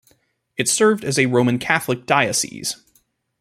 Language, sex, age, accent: English, male, 19-29, United States English